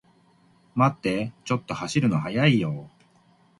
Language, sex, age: Japanese, male, 50-59